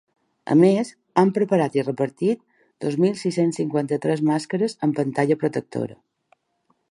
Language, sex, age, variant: Catalan, female, 40-49, Balear